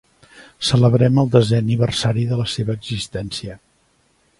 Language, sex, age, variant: Catalan, male, 60-69, Central